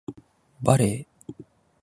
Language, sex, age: Japanese, male, under 19